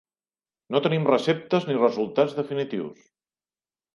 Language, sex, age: Catalan, male, 40-49